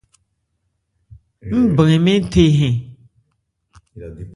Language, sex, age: Ebrié, female, 30-39